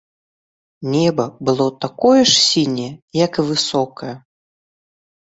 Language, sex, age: Belarusian, male, under 19